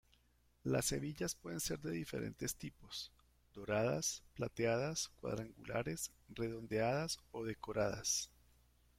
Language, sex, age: Spanish, male, 50-59